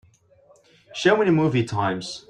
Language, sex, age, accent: English, male, 19-29, United States English